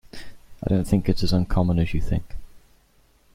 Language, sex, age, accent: English, male, 19-29, England English